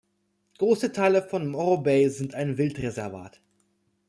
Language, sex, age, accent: German, male, 19-29, Deutschland Deutsch